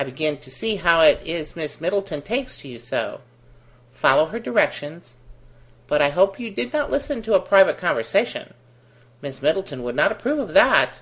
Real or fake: real